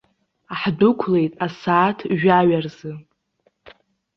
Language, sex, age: Abkhazian, female, 19-29